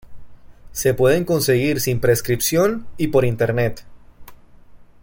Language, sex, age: Spanish, male, 19-29